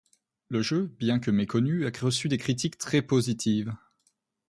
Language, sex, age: French, female, 19-29